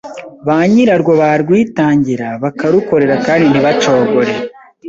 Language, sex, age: Kinyarwanda, male, 19-29